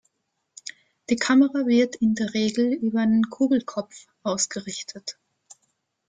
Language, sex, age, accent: German, female, 19-29, Österreichisches Deutsch